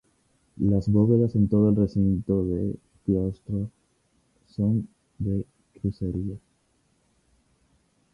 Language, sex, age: Spanish, male, 19-29